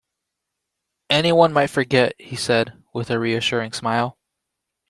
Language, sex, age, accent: English, male, 19-29, United States English